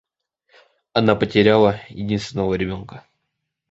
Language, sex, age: Russian, male, 19-29